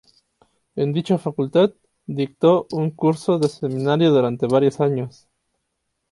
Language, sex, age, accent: Spanish, male, 30-39, México